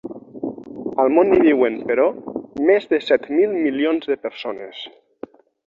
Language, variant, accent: Catalan, Nord-Occidental, nord-occidental; Lleida